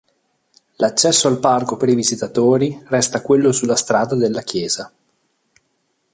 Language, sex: Italian, male